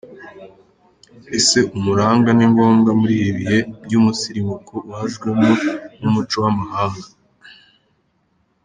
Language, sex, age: Kinyarwanda, male, under 19